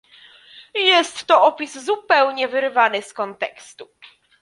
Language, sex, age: Polish, female, 19-29